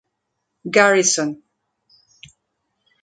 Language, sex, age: English, female, 50-59